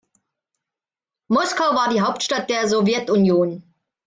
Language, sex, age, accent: German, female, 40-49, Deutschland Deutsch